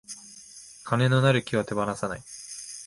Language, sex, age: Japanese, male, 19-29